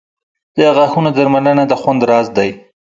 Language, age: Pashto, 19-29